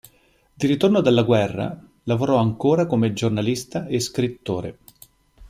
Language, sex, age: Italian, male, 50-59